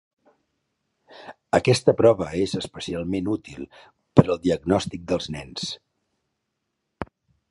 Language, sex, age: Catalan, male, 50-59